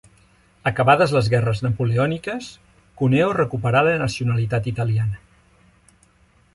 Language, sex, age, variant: Catalan, male, 50-59, Central